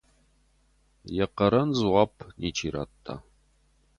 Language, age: Ossetic, 30-39